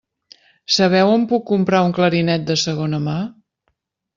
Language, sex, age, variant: Catalan, female, 50-59, Central